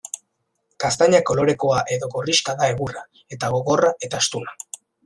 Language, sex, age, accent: Basque, male, under 19, Erdialdekoa edo Nafarra (Gipuzkoa, Nafarroa)